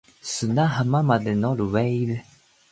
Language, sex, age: Japanese, male, 19-29